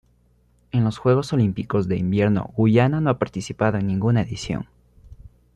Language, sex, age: Spanish, male, under 19